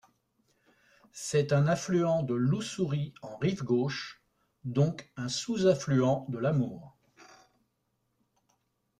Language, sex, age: French, male, 60-69